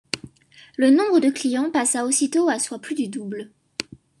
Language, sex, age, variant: French, female, under 19, Français de métropole